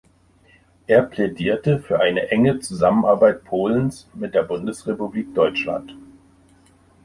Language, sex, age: German, male, 60-69